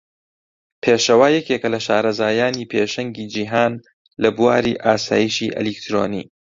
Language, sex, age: Central Kurdish, male, 19-29